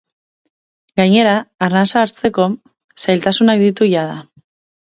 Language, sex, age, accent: Basque, female, 19-29, Mendebalekoa (Araba, Bizkaia, Gipuzkoako mendebaleko herri batzuk)